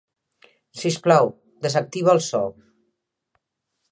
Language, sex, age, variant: Catalan, female, 60-69, Central